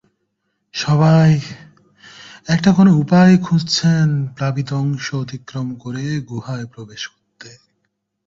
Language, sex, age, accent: Bengali, male, 19-29, প্রমিত